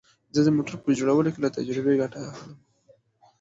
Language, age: Pashto, 19-29